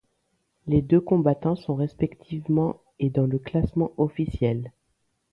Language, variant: French, Français de métropole